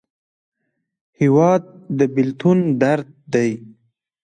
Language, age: Pashto, 19-29